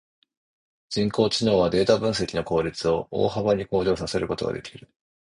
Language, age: Japanese, 30-39